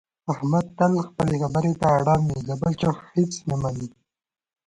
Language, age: Pashto, 19-29